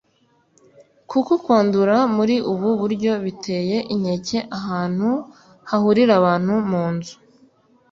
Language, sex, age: Kinyarwanda, female, 19-29